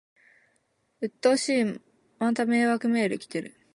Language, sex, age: Japanese, female, 19-29